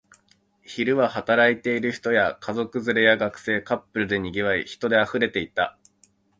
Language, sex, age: Japanese, male, 30-39